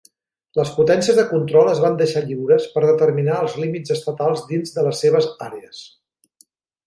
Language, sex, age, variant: Catalan, male, 40-49, Central